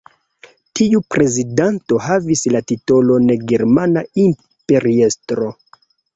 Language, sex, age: Esperanto, male, 30-39